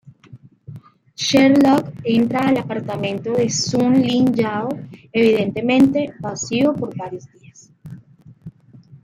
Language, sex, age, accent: Spanish, female, 30-39, Caribe: Cuba, Venezuela, Puerto Rico, República Dominicana, Panamá, Colombia caribeña, México caribeño, Costa del golfo de México